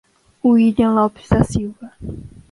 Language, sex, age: Portuguese, female, 30-39